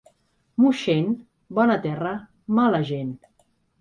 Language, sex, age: Catalan, female, 40-49